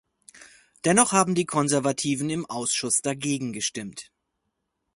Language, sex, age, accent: German, male, 40-49, Deutschland Deutsch